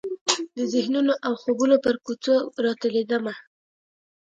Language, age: Pashto, 19-29